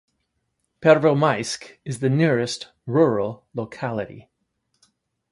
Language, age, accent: English, 40-49, United States English